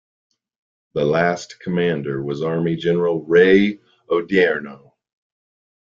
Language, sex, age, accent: English, male, 40-49, United States English